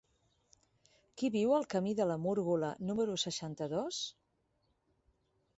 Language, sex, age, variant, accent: Catalan, female, 50-59, Central, central